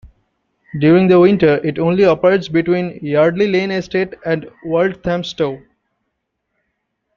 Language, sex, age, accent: English, male, 19-29, India and South Asia (India, Pakistan, Sri Lanka)